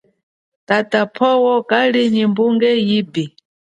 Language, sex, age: Chokwe, female, 40-49